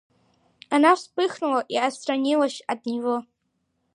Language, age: Russian, under 19